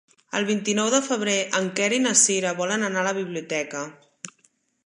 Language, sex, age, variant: Catalan, female, 30-39, Central